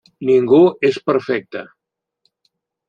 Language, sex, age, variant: Catalan, male, 80-89, Central